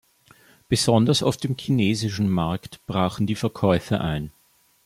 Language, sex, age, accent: German, male, 19-29, Österreichisches Deutsch